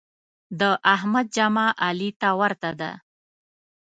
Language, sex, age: Pashto, female, 30-39